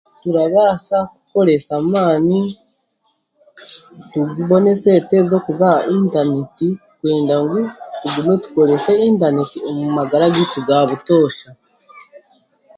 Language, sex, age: Chiga, female, 40-49